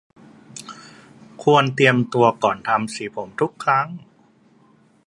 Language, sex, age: Thai, male, 19-29